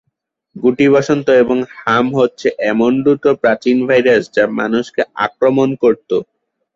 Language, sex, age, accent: Bengali, male, 19-29, Native